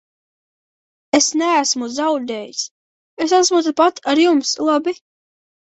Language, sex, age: Latvian, female, under 19